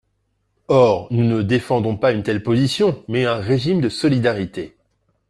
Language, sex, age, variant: French, male, 40-49, Français de métropole